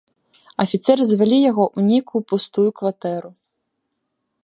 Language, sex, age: Belarusian, female, 19-29